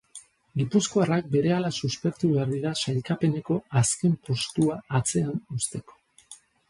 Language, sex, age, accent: Basque, male, 40-49, Mendebalekoa (Araba, Bizkaia, Gipuzkoako mendebaleko herri batzuk)